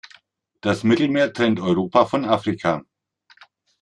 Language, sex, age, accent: German, male, 50-59, Deutschland Deutsch